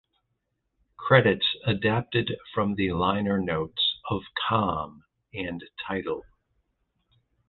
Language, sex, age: English, male, 50-59